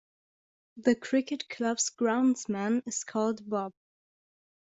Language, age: English, under 19